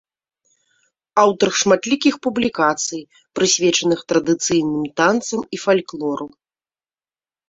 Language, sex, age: Belarusian, female, 30-39